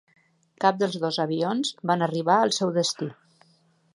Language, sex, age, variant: Catalan, female, 50-59, Nord-Occidental